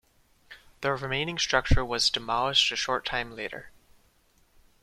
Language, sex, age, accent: English, male, 19-29, United States English